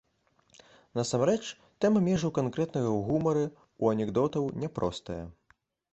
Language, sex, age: Belarusian, male, 19-29